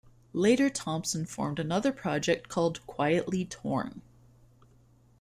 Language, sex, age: English, female, 19-29